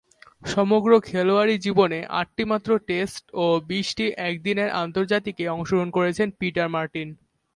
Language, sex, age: Bengali, male, under 19